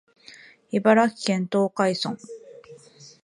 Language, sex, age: Japanese, female, 30-39